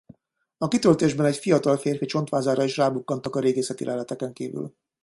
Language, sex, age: Hungarian, male, 50-59